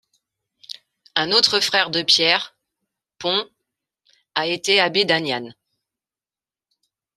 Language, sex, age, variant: French, female, 40-49, Français de métropole